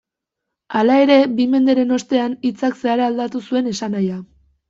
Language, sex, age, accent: Basque, female, under 19, Erdialdekoa edo Nafarra (Gipuzkoa, Nafarroa)